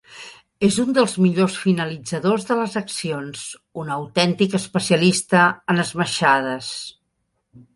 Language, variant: Catalan, Central